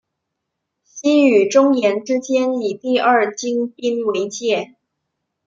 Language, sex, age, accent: Chinese, female, 19-29, 出生地：广东省